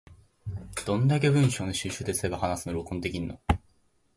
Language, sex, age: Japanese, male, 19-29